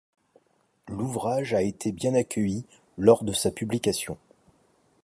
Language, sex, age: French, male, 40-49